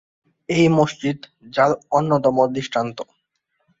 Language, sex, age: Bengali, male, 19-29